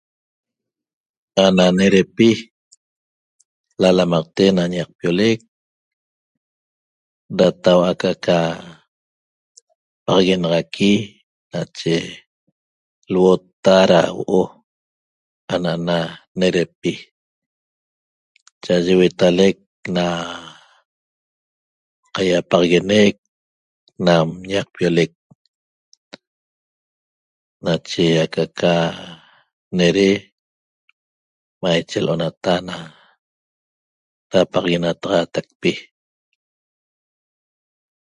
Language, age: Toba, 50-59